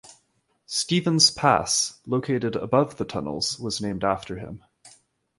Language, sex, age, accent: English, male, 30-39, Canadian English